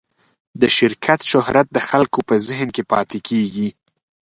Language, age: Pashto, 19-29